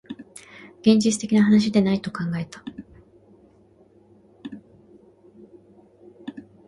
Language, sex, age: Japanese, female, 19-29